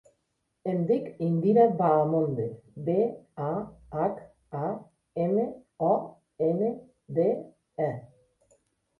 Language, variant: Catalan, Nord-Occidental